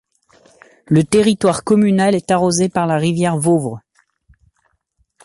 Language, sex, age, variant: French, male, 30-39, Français de métropole